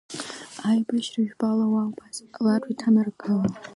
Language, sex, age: Abkhazian, female, under 19